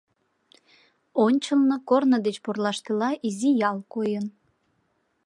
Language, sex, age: Mari, female, 19-29